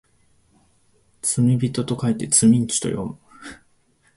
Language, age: Japanese, 19-29